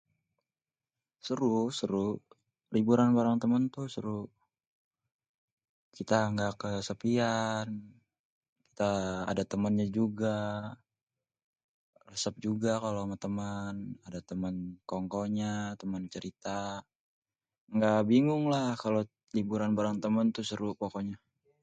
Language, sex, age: Betawi, male, 19-29